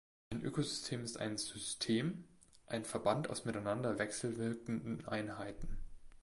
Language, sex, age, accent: German, male, 19-29, Deutschland Deutsch